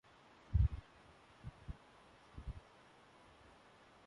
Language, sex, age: English, male, 19-29